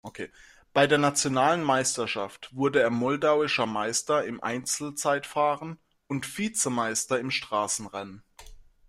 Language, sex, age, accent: German, male, 19-29, Deutschland Deutsch